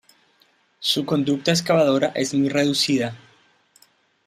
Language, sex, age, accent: Spanish, male, 30-39, Andino-Pacífico: Colombia, Perú, Ecuador, oeste de Bolivia y Venezuela andina